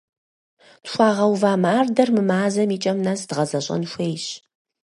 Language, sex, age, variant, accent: Kabardian, female, 30-39, Адыгэбзэ (Къэбэрдей, Кирил, псоми зэдай), Джылэхъстэней (Gilahsteney)